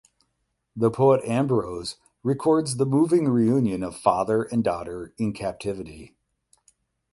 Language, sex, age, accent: English, male, 40-49, United States English; Midwestern